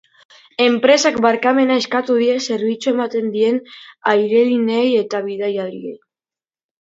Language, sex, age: Basque, female, 30-39